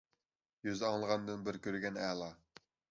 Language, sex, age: Uyghur, male, 19-29